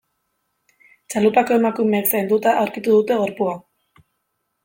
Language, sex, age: Basque, female, 19-29